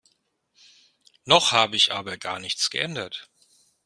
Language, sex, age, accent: German, male, 50-59, Deutschland Deutsch